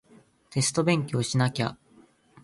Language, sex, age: Japanese, male, 19-29